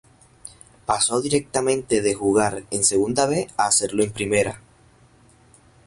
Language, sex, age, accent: Spanish, male, 19-29, Caribe: Cuba, Venezuela, Puerto Rico, República Dominicana, Panamá, Colombia caribeña, México caribeño, Costa del golfo de México; Andino-Pacífico: Colombia, Perú, Ecuador, oeste de Bolivia y Venezuela andina